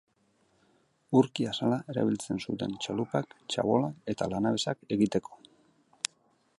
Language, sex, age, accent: Basque, male, 40-49, Mendebalekoa (Araba, Bizkaia, Gipuzkoako mendebaleko herri batzuk)